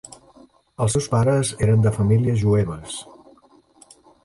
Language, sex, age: Catalan, male, 60-69